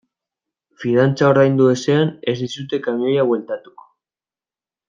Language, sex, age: Basque, male, 19-29